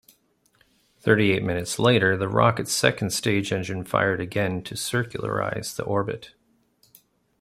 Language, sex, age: English, male, 40-49